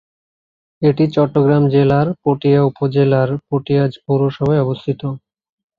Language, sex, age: Bengali, male, 19-29